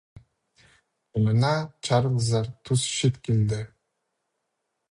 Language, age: Khakas, 19-29